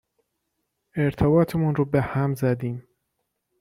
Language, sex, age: Persian, male, 30-39